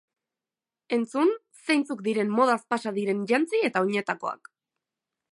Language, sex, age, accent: Basque, female, 19-29, Erdialdekoa edo Nafarra (Gipuzkoa, Nafarroa)